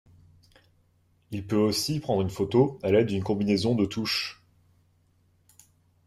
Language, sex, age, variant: French, male, 19-29, Français de métropole